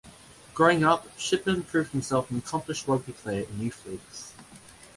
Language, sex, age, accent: English, male, under 19, Australian English